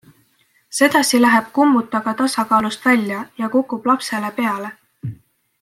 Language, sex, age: Estonian, female, 19-29